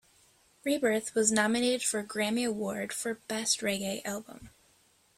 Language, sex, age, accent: English, female, 19-29, United States English